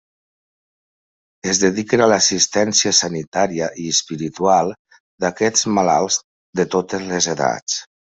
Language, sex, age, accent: Catalan, male, 50-59, valencià